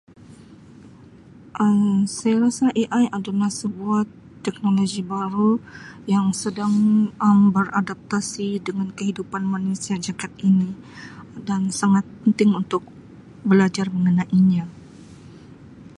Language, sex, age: Sabah Malay, female, 40-49